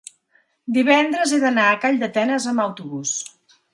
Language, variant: Catalan, Central